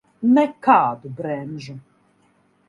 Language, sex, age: Latvian, female, 40-49